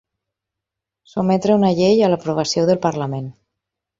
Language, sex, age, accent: Catalan, female, 30-39, valencià